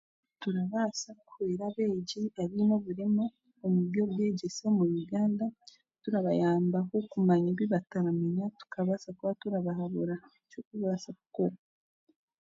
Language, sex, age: Chiga, female, 19-29